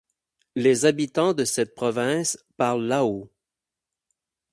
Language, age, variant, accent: French, 30-39, Français d'Amérique du Nord, Français du Canada